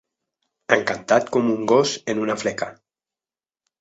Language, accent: Catalan, valencià